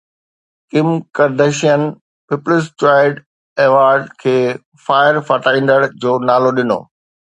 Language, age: Sindhi, 40-49